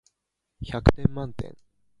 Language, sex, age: Japanese, male, 30-39